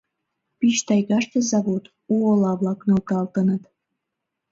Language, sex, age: Mari, female, under 19